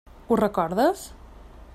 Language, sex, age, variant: Catalan, female, 30-39, Central